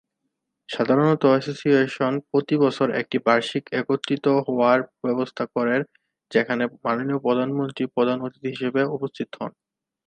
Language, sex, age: Bengali, male, 19-29